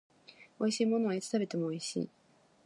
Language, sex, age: Japanese, female, 19-29